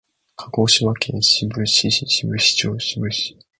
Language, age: Japanese, 19-29